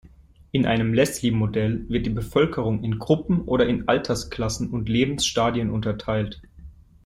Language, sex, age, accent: German, male, 19-29, Deutschland Deutsch